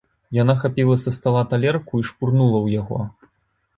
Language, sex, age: Belarusian, male, 19-29